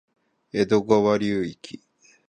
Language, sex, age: Japanese, male, 30-39